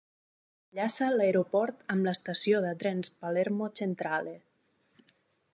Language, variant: Catalan, Nord-Occidental